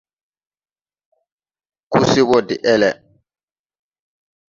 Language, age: Tupuri, 19-29